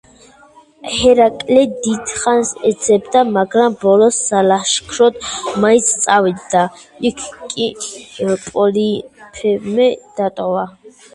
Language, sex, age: Georgian, female, 19-29